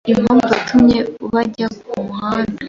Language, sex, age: Kinyarwanda, female, 19-29